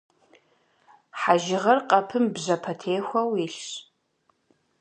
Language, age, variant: Kabardian, 19-29, Адыгэбзэ (Къэбэрдей, Кирил, псоми зэдай)